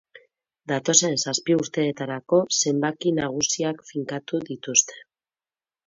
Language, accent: Basque, Mendebalekoa (Araba, Bizkaia, Gipuzkoako mendebaleko herri batzuk)